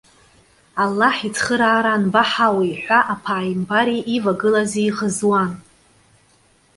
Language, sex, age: Abkhazian, female, 30-39